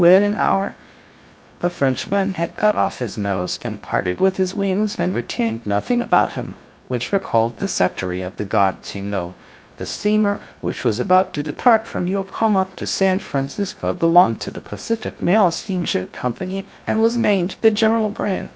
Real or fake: fake